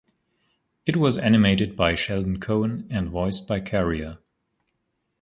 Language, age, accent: English, 19-29, United States English